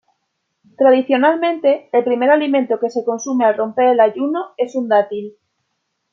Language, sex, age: Spanish, female, 30-39